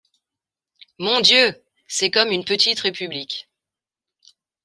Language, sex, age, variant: French, female, 40-49, Français de métropole